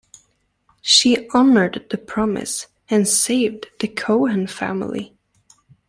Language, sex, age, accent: English, female, 19-29, England English